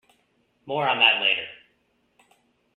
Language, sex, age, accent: English, male, 30-39, United States English